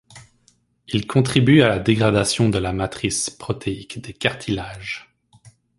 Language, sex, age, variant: French, male, 19-29, Français de métropole